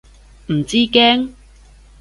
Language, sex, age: Cantonese, female, 40-49